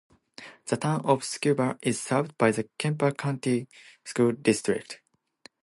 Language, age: English, 19-29